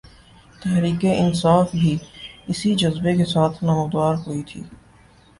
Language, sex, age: Urdu, male, 19-29